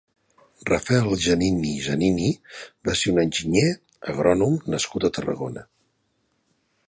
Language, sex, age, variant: Catalan, male, 50-59, Central